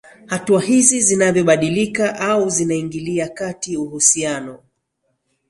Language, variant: Swahili, Kiswahili cha Bara ya Tanzania